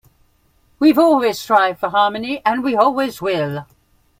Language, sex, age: English, female, 60-69